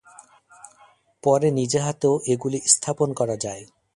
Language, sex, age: Bengali, male, 30-39